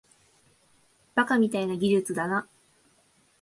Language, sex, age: Japanese, female, 19-29